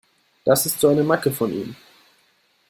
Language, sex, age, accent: German, male, under 19, Deutschland Deutsch